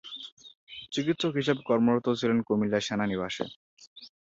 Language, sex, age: Bengali, male, under 19